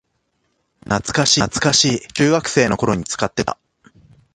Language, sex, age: Japanese, male, 30-39